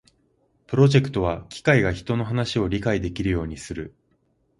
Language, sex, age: Japanese, male, 19-29